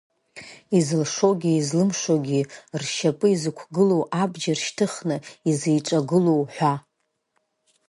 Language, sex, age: Abkhazian, female, 30-39